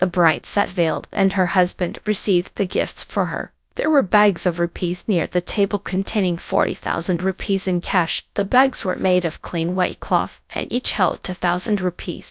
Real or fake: fake